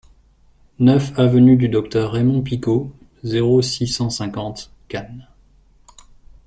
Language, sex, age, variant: French, male, 30-39, Français de métropole